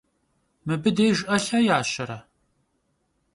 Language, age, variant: Kabardian, 40-49, Адыгэбзэ (Къэбэрдей, Кирил, псоми зэдай)